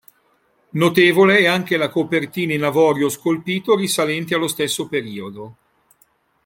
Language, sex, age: Italian, male, 60-69